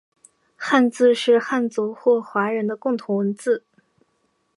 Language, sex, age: Chinese, female, 19-29